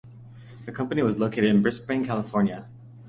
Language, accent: English, United States English